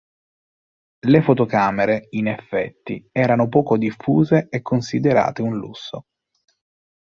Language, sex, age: Italian, male, 30-39